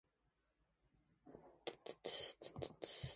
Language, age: English, under 19